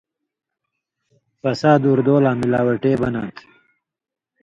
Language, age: Indus Kohistani, 30-39